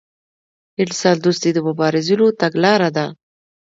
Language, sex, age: Pashto, female, 19-29